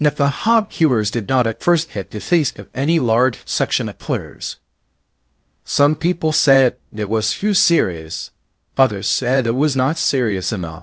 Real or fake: fake